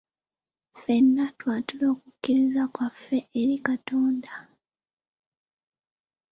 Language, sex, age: Ganda, female, under 19